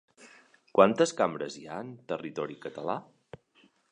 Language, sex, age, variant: Catalan, male, 30-39, Central